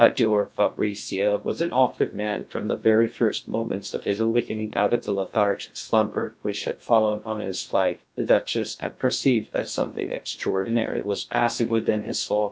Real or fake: fake